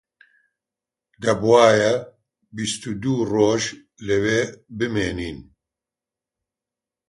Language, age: Central Kurdish, 60-69